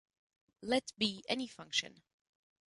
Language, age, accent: English, 19-29, United States English